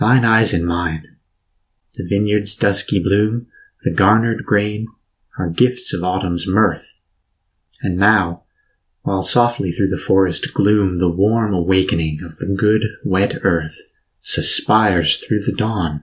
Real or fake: real